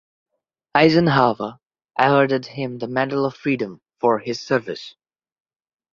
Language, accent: English, India and South Asia (India, Pakistan, Sri Lanka)